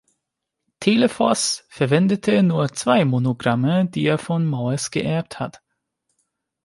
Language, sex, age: German, male, 19-29